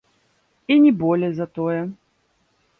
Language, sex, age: Belarusian, female, 30-39